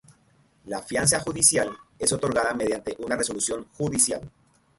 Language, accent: Spanish, Andino-Pacífico: Colombia, Perú, Ecuador, oeste de Bolivia y Venezuela andina